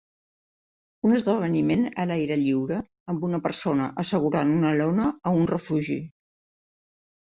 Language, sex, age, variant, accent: Catalan, female, 70-79, Central, central